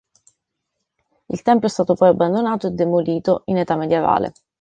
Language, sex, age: Italian, female, 19-29